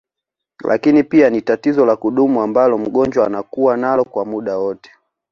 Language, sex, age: Swahili, male, 19-29